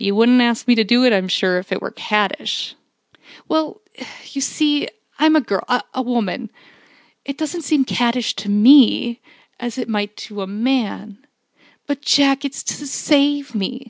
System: none